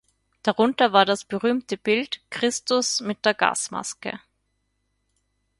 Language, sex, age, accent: German, female, 30-39, Österreichisches Deutsch